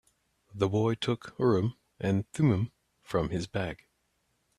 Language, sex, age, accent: English, male, 30-39, United States English